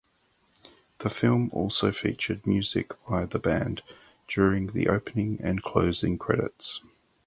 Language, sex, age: English, male, 40-49